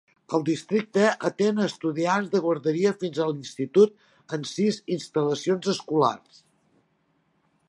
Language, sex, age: Catalan, female, 60-69